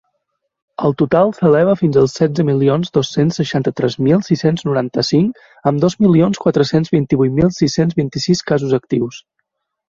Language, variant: Catalan, Balear